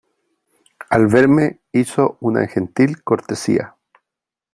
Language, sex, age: Spanish, male, 50-59